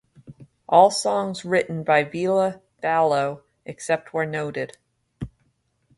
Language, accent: English, United States English